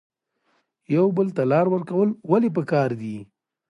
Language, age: Pashto, 40-49